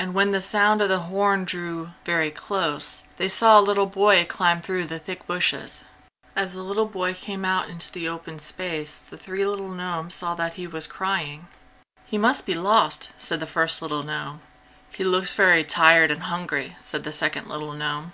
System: none